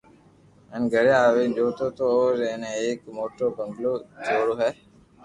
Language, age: Loarki, 40-49